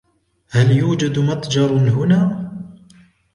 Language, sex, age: Arabic, male, 19-29